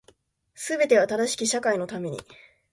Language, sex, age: Japanese, female, 19-29